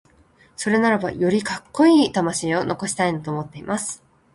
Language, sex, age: Japanese, female, 19-29